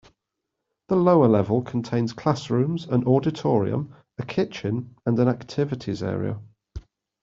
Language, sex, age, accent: English, male, 30-39, England English